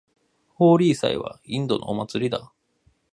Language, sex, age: Japanese, male, 19-29